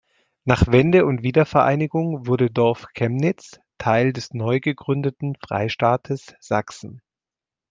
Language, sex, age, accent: German, male, 30-39, Deutschland Deutsch